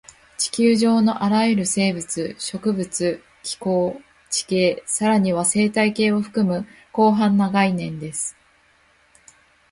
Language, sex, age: Japanese, female, 19-29